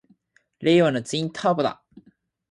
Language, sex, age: Japanese, male, 19-29